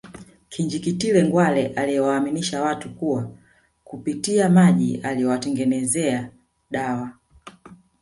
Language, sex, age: Swahili, female, 40-49